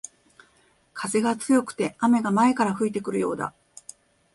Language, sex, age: Japanese, female, 50-59